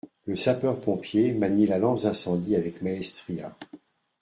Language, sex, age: French, male, 60-69